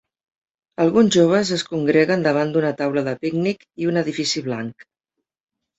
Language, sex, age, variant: Catalan, female, 50-59, Central